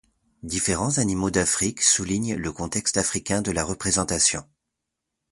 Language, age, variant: French, 30-39, Français de métropole